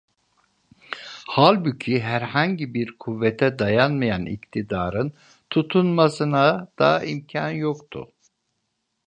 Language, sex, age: Turkish, male, 50-59